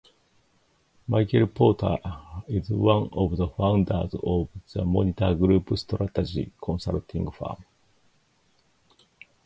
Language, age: English, 50-59